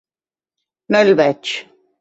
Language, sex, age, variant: Catalan, female, 40-49, Nord-Occidental